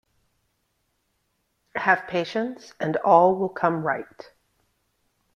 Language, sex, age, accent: English, female, 40-49, United States English